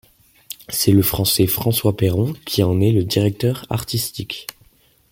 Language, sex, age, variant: French, male, under 19, Français de métropole